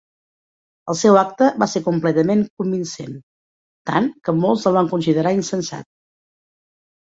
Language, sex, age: Catalan, female, 50-59